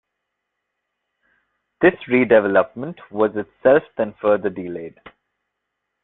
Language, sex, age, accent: English, male, 19-29, India and South Asia (India, Pakistan, Sri Lanka)